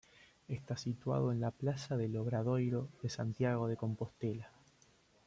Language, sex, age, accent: Spanish, male, 19-29, Rioplatense: Argentina, Uruguay, este de Bolivia, Paraguay